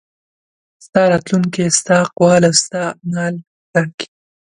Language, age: Pashto, 19-29